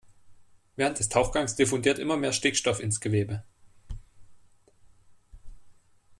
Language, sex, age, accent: German, male, 19-29, Deutschland Deutsch